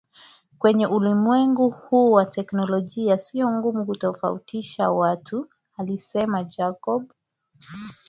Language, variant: Swahili, Kiswahili cha Bara ya Kenya